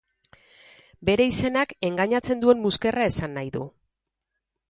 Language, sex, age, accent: Basque, female, 40-49, Mendebalekoa (Araba, Bizkaia, Gipuzkoako mendebaleko herri batzuk)